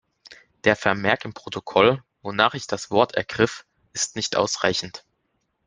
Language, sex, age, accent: German, male, under 19, Deutschland Deutsch